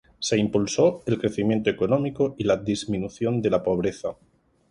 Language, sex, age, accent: Spanish, male, 40-49, España: Sur peninsular (Andalucia, Extremadura, Murcia)